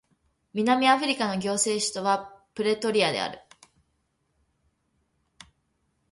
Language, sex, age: Japanese, female, 19-29